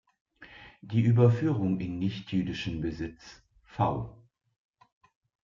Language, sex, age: German, female, 50-59